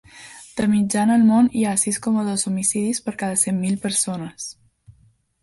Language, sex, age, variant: Catalan, female, under 19, Balear